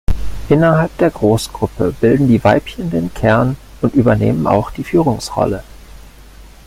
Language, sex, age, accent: German, male, 40-49, Deutschland Deutsch